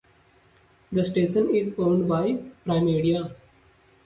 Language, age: English, under 19